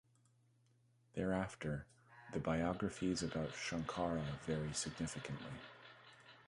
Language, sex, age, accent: English, male, 19-29, United States English